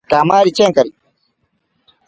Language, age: Ashéninka Perené, 40-49